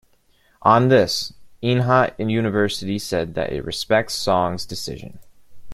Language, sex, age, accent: English, male, 19-29, United States English